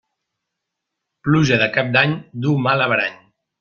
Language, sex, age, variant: Catalan, male, 30-39, Central